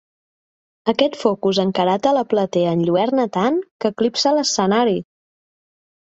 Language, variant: Catalan, Central